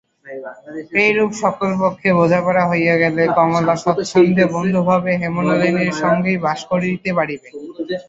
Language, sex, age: Bengali, male, under 19